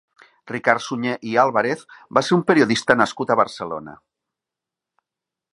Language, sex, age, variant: Catalan, male, 40-49, Nord-Occidental